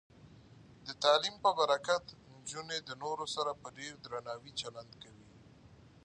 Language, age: Pashto, 30-39